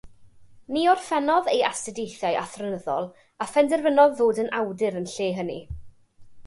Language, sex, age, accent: Welsh, female, 19-29, Y Deyrnas Unedig Cymraeg